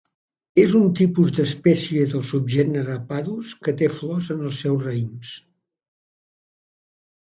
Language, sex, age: Catalan, male, 70-79